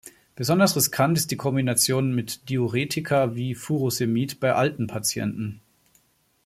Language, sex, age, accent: German, male, 40-49, Deutschland Deutsch